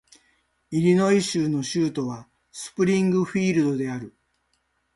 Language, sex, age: Japanese, male, 60-69